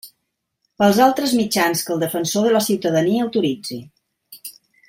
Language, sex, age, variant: Catalan, female, 60-69, Central